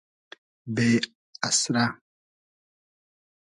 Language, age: Hazaragi, 30-39